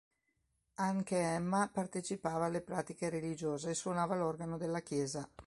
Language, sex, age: Italian, female, 60-69